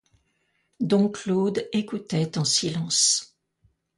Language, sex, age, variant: French, female, 70-79, Français de métropole